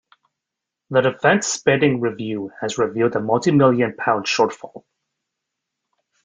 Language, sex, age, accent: English, male, 30-39, Canadian English